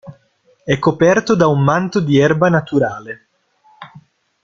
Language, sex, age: Italian, male, 19-29